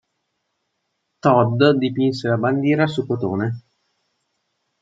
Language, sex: Italian, male